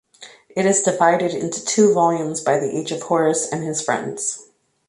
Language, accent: English, United States English